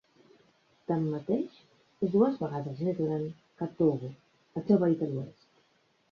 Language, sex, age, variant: Catalan, female, 40-49, Central